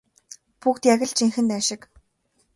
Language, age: Mongolian, 19-29